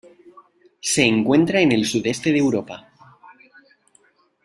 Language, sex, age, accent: Spanish, male, 19-29, España: Centro-Sur peninsular (Madrid, Toledo, Castilla-La Mancha)